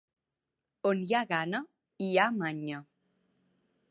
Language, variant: Catalan, Central